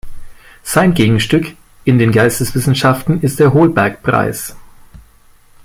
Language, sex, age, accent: German, male, 40-49, Deutschland Deutsch